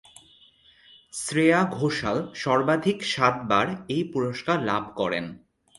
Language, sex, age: Bengali, male, 19-29